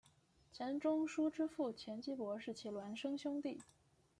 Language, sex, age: Chinese, female, 19-29